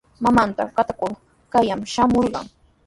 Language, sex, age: Sihuas Ancash Quechua, female, 19-29